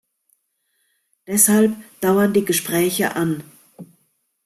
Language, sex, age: German, female, 50-59